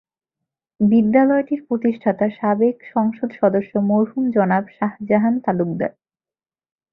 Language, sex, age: Bengali, female, 19-29